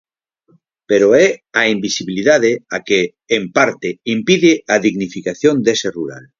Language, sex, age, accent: Galician, male, 50-59, Normativo (estándar)